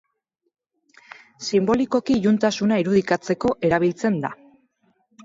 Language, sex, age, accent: Basque, female, 30-39, Erdialdekoa edo Nafarra (Gipuzkoa, Nafarroa)